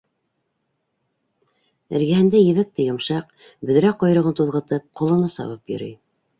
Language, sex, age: Bashkir, female, 30-39